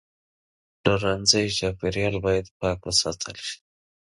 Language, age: Pashto, 19-29